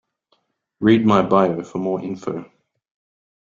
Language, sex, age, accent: English, male, 30-39, Australian English